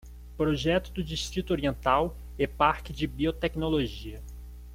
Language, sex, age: Portuguese, male, 30-39